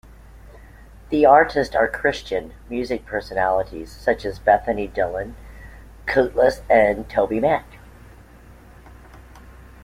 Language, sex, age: English, female, 50-59